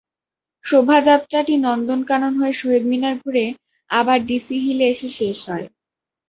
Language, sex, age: Bengali, female, under 19